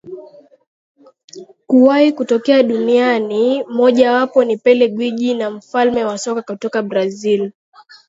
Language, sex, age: Swahili, female, 19-29